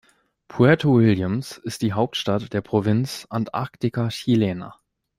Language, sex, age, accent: German, male, 19-29, Deutschland Deutsch